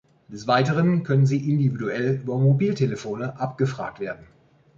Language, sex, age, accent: German, male, 40-49, Deutschland Deutsch